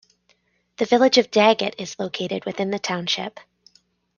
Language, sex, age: English, female, 30-39